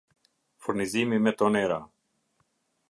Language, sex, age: Albanian, male, 50-59